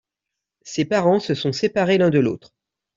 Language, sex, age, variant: French, male, 30-39, Français de métropole